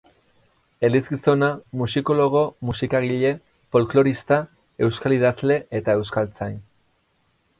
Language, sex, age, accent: Basque, male, 30-39, Erdialdekoa edo Nafarra (Gipuzkoa, Nafarroa)